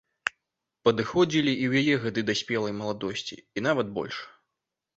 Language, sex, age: Belarusian, male, 19-29